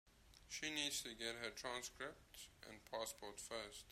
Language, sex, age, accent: English, male, 19-29, Southern African (South Africa, Zimbabwe, Namibia)